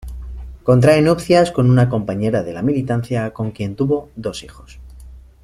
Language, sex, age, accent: Spanish, male, 30-39, España: Norte peninsular (Asturias, Castilla y León, Cantabria, País Vasco, Navarra, Aragón, La Rioja, Guadalajara, Cuenca)